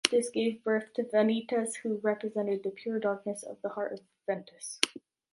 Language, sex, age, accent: English, female, 19-29, United States English